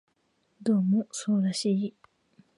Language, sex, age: Japanese, female, 19-29